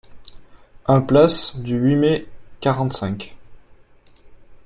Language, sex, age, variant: French, male, 30-39, Français de métropole